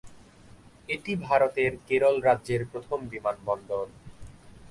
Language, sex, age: Bengali, male, 19-29